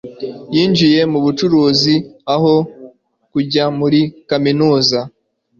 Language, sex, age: Kinyarwanda, male, under 19